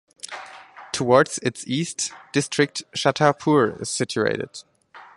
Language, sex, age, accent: English, male, 19-29, German English